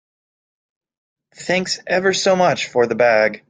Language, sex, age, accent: English, male, 19-29, United States English